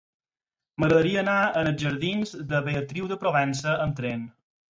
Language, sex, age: Catalan, male, 40-49